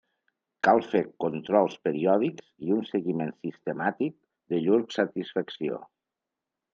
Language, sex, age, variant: Catalan, male, 60-69, Nord-Occidental